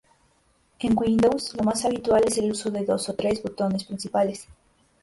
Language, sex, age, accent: Spanish, female, 19-29, México